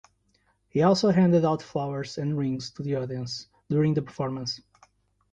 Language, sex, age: English, male, 30-39